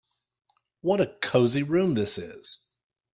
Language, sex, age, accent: English, male, 40-49, United States English